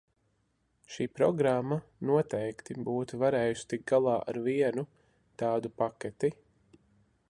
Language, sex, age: Latvian, male, 30-39